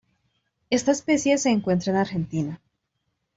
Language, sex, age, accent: Spanish, female, 19-29, Andino-Pacífico: Colombia, Perú, Ecuador, oeste de Bolivia y Venezuela andina